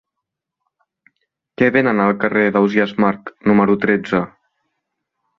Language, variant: Catalan, Central